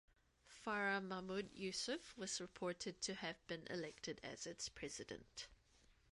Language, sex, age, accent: English, female, 30-39, New Zealand English